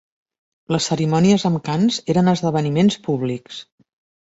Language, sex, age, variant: Catalan, female, 50-59, Central